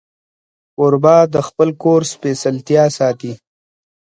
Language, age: Pashto, 30-39